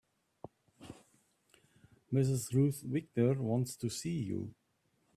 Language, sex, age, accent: English, male, 60-69, Southern African (South Africa, Zimbabwe, Namibia)